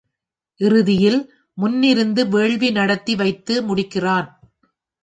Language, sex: Tamil, female